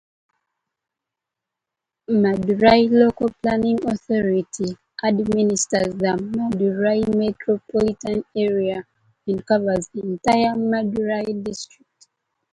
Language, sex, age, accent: English, female, 19-29, United States English